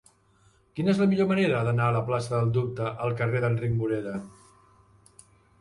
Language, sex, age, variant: Catalan, male, 50-59, Central